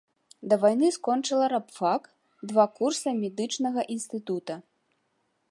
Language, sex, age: Belarusian, female, 30-39